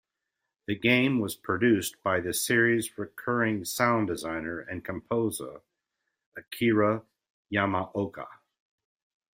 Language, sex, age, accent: English, male, 50-59, United States English